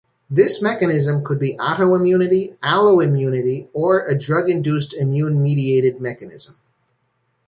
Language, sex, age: English, male, 40-49